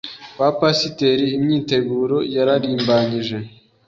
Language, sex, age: Kinyarwanda, male, 19-29